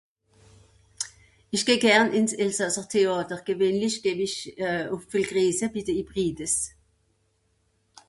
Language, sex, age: Swiss German, female, 70-79